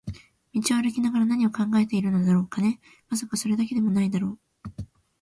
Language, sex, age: Japanese, female, 19-29